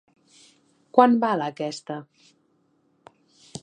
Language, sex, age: Catalan, female, 19-29